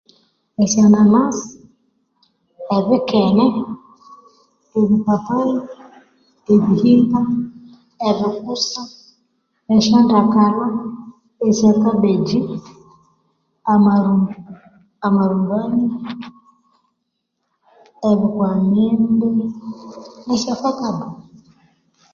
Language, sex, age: Konzo, female, 30-39